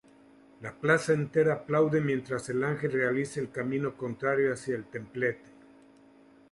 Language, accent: Spanish, México